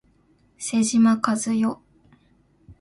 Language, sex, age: Japanese, female, 19-29